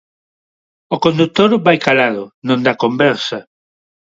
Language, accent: Galician, Neofalante